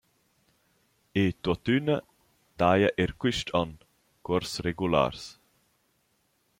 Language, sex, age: Romansh, male, 30-39